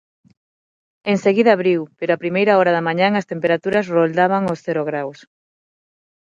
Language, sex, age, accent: Galician, female, 30-39, Normativo (estándar); Neofalante